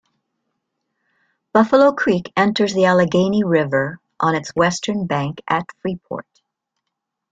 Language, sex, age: English, female, 60-69